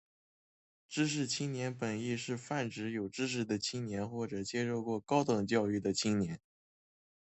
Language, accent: Chinese, 出生地：江苏省